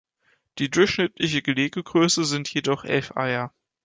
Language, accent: German, Deutschland Deutsch